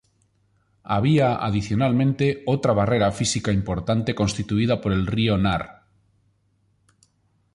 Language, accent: Spanish, España: Norte peninsular (Asturias, Castilla y León, Cantabria, País Vasco, Navarra, Aragón, La Rioja, Guadalajara, Cuenca)